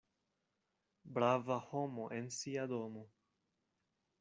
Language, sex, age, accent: Esperanto, male, 19-29, Internacia